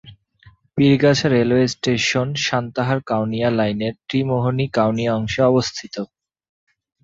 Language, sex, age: Bengali, male, 19-29